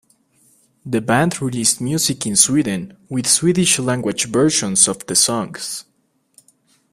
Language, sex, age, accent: English, male, under 19, United States English